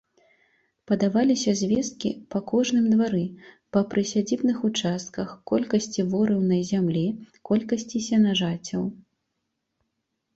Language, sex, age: Belarusian, female, 19-29